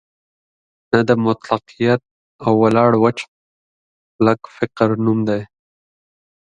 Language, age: Pashto, 19-29